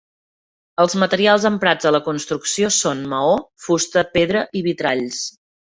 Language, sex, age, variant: Catalan, female, 40-49, Septentrional